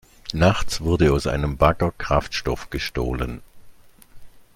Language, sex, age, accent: German, male, 60-69, Deutschland Deutsch